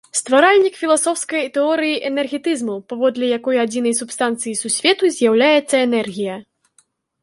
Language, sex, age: Belarusian, female, 19-29